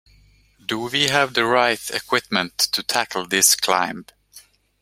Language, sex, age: English, male, 40-49